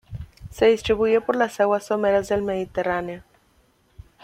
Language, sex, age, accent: Spanish, female, 19-29, México